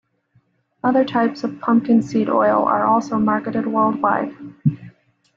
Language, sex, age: English, female, 30-39